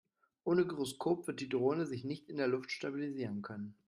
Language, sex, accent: German, male, Deutschland Deutsch